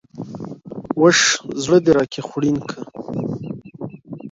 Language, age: Pashto, 30-39